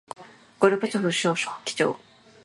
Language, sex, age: Japanese, female, 19-29